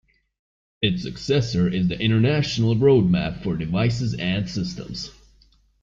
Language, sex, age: English, male, 19-29